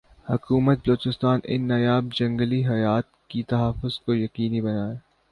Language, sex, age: Urdu, male, 19-29